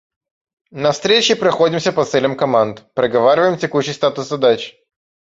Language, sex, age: Russian, male, under 19